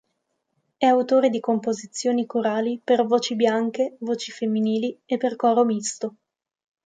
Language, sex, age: Italian, female, 19-29